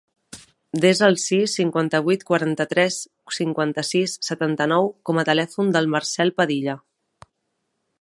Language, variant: Catalan, Central